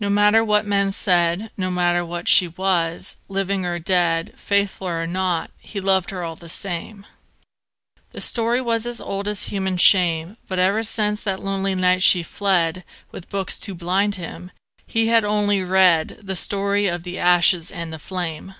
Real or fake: real